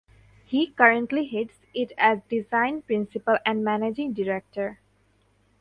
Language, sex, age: English, female, 19-29